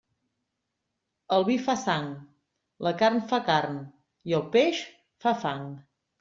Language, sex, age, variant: Catalan, female, 50-59, Central